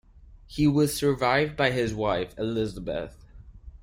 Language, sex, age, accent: English, male, 19-29, United States English